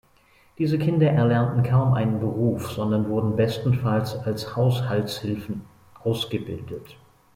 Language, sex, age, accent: German, male, 40-49, Deutschland Deutsch